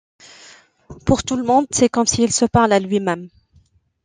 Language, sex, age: French, female, 30-39